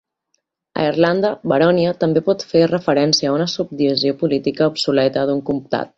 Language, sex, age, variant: Catalan, female, 19-29, Central